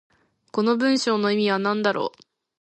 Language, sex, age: Japanese, female, 19-29